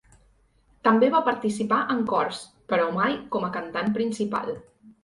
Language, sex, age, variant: Catalan, female, 19-29, Central